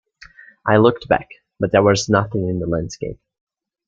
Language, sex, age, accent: English, male, under 19, United States English